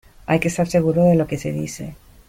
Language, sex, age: Spanish, female, 50-59